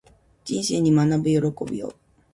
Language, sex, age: Japanese, female, 30-39